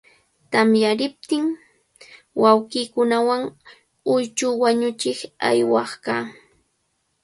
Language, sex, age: Cajatambo North Lima Quechua, female, 19-29